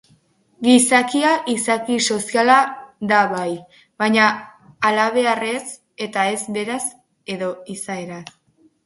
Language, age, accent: Basque, under 19, Mendebalekoa (Araba, Bizkaia, Gipuzkoako mendebaleko herri batzuk)